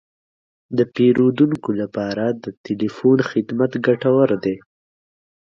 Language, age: Pashto, 19-29